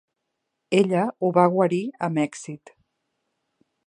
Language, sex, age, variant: Catalan, female, 40-49, Central